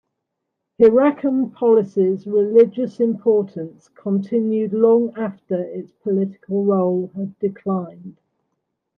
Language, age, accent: English, 60-69, Welsh English